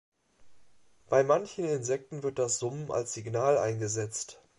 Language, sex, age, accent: German, male, 40-49, Deutschland Deutsch